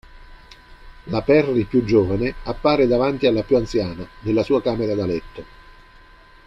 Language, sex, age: Italian, male, 50-59